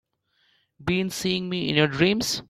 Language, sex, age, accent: English, male, under 19, India and South Asia (India, Pakistan, Sri Lanka)